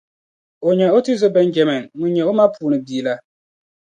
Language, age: Dagbani, 19-29